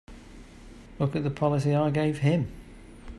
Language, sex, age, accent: English, male, 40-49, England English